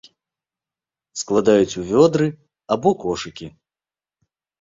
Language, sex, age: Belarusian, male, 30-39